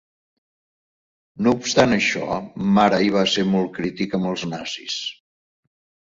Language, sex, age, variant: Catalan, male, 60-69, Central